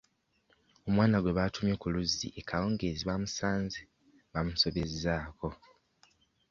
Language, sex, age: Ganda, male, 19-29